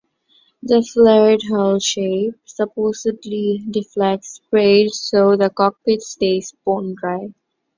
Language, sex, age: English, female, 19-29